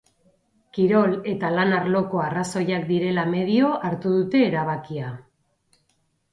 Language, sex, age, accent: Basque, female, 40-49, Erdialdekoa edo Nafarra (Gipuzkoa, Nafarroa)